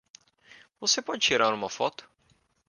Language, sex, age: Portuguese, male, under 19